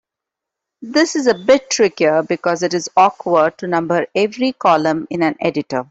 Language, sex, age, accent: English, female, 30-39, India and South Asia (India, Pakistan, Sri Lanka)